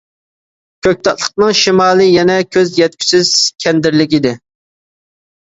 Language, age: Uyghur, 19-29